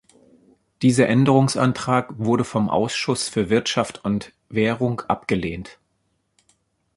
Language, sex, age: German, male, 40-49